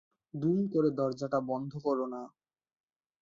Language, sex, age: Bengali, male, 19-29